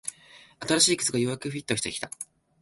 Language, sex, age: Japanese, male, 19-29